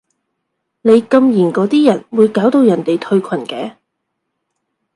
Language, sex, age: Cantonese, female, 30-39